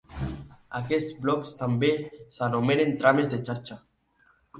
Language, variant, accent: Catalan, Nord-Occidental, nord-occidental